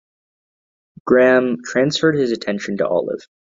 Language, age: English, under 19